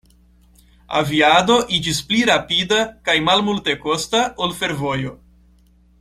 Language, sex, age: Esperanto, male, 19-29